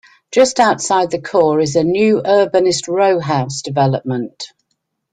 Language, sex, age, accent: English, female, 60-69, England English